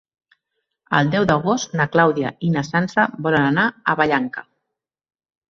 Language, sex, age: Catalan, female, 30-39